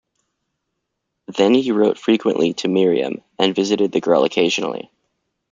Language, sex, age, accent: English, male, 19-29, United States English